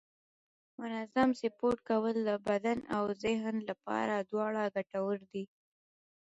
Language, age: Pashto, under 19